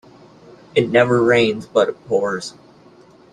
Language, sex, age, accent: English, male, 40-49, United States English